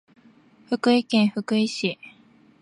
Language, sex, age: Japanese, female, 19-29